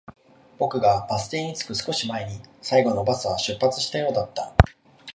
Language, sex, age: Japanese, male, 19-29